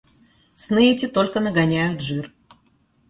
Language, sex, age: Russian, female, 40-49